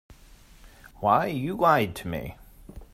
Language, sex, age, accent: English, male, 30-39, United States English